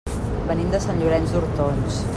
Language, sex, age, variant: Catalan, female, 50-59, Central